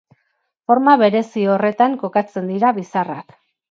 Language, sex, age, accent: Basque, female, 40-49, Erdialdekoa edo Nafarra (Gipuzkoa, Nafarroa)